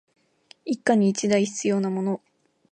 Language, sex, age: Japanese, female, 19-29